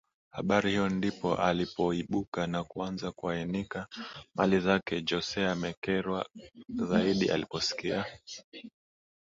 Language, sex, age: Swahili, male, 19-29